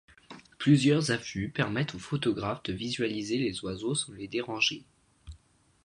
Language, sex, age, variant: French, male, under 19, Français de métropole